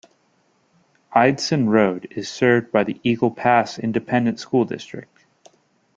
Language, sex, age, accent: English, male, 19-29, United States English